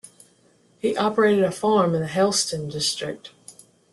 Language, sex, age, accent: English, female, 50-59, United States English